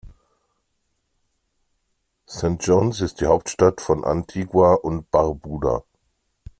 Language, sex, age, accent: German, male, 40-49, Deutschland Deutsch